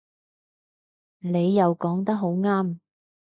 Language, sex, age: Cantonese, female, 30-39